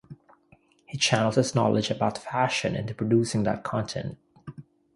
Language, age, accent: English, 30-39, Filipino